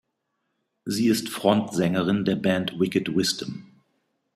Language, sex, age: German, male, 50-59